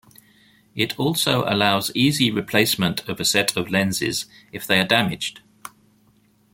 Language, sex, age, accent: English, male, 50-59, England English